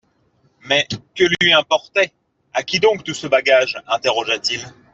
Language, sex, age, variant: French, male, 19-29, Français de métropole